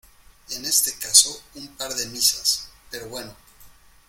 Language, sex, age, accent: Spanish, male, 19-29, México